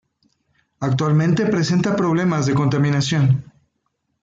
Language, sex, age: Spanish, male, 40-49